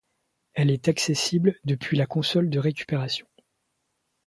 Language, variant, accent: French, Français de métropole, Français du sud de la France